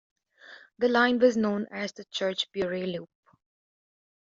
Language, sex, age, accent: English, female, under 19, United States English